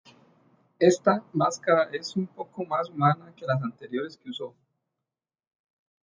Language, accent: Spanish, América central